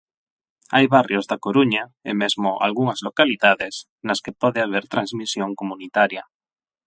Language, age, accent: Galician, 30-39, Atlántico (seseo e gheada); Normativo (estándar); Neofalante